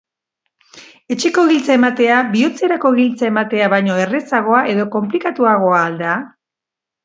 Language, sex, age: Basque, female, 60-69